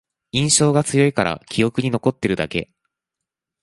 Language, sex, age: Japanese, male, 19-29